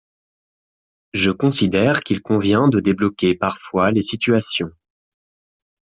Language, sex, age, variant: French, male, 19-29, Français de métropole